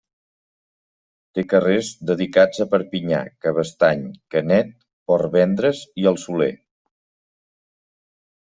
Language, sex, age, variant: Catalan, male, 40-49, Central